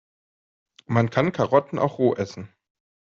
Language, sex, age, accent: German, male, 30-39, Deutschland Deutsch